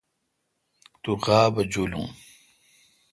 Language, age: Kalkoti, 50-59